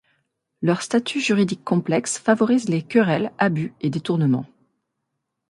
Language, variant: French, Français de métropole